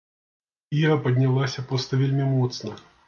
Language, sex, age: Belarusian, male, 30-39